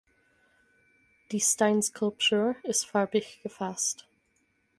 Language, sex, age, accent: German, female, 30-39, Amerikanisches Deutsch